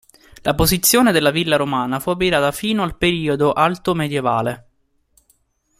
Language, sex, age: Italian, male, 19-29